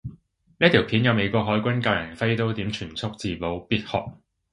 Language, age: Cantonese, 30-39